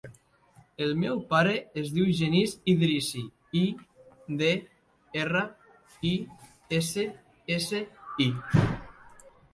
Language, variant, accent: Catalan, Nord-Occidental, nord-occidental